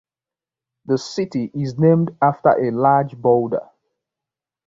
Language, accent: English, Southern African (South Africa, Zimbabwe, Namibia)